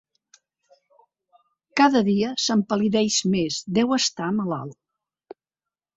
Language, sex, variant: Catalan, female, Central